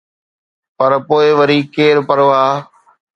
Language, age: Sindhi, 40-49